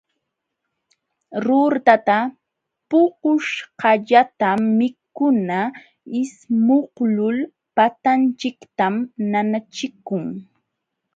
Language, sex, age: Jauja Wanca Quechua, female, 19-29